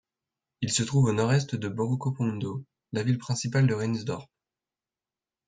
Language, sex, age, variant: French, male, 19-29, Français de métropole